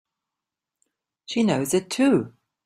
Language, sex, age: English, female, 40-49